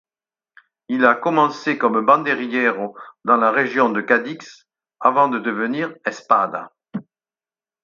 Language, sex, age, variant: French, male, 60-69, Français de métropole